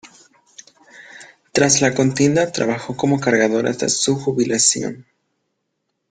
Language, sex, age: Spanish, male, under 19